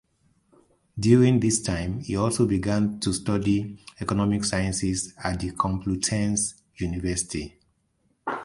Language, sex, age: English, male, 40-49